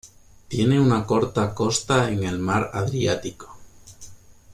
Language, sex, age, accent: Spanish, male, 19-29, España: Sur peninsular (Andalucia, Extremadura, Murcia)